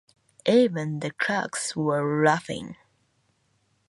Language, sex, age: English, female, 19-29